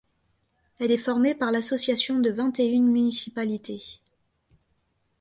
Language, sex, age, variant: French, female, 19-29, Français de métropole